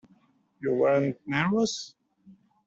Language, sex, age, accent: English, male, 40-49, Australian English